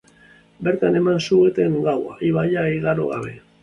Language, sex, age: Basque, male, 30-39